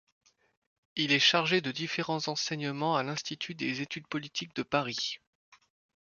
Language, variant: French, Français de métropole